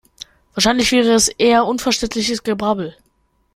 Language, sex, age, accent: German, male, under 19, Deutschland Deutsch